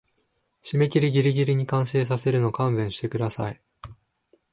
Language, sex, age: Japanese, male, 19-29